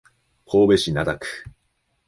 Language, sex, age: Japanese, male, 19-29